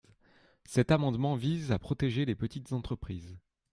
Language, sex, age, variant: French, male, 30-39, Français de métropole